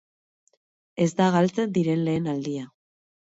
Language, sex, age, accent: Basque, female, 19-29, Mendebalekoa (Araba, Bizkaia, Gipuzkoako mendebaleko herri batzuk)